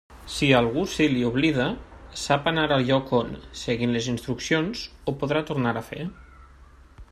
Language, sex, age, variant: Catalan, male, 19-29, Nord-Occidental